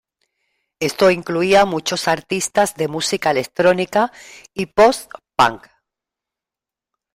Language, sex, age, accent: Spanish, female, 50-59, España: Sur peninsular (Andalucia, Extremadura, Murcia)